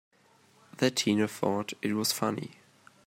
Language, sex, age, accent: English, male, 19-29, England English